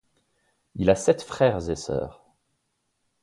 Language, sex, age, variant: French, male, 30-39, Français de métropole